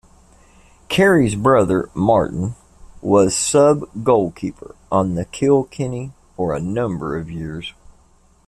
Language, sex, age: English, male, 50-59